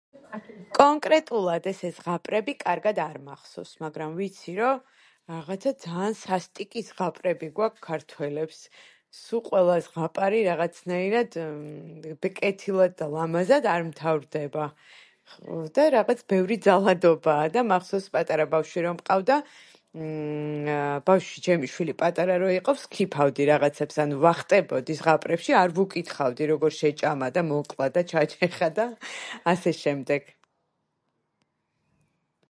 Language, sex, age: Georgian, female, 40-49